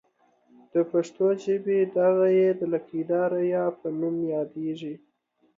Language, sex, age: Pashto, male, 19-29